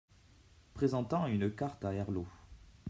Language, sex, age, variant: French, male, 19-29, Français de métropole